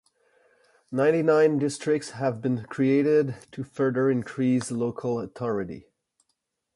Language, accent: English, Canadian English